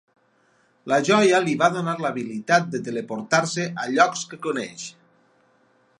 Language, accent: Catalan, valencià